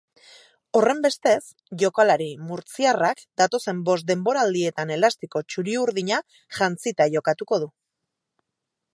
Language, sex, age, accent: Basque, female, 30-39, Erdialdekoa edo Nafarra (Gipuzkoa, Nafarroa)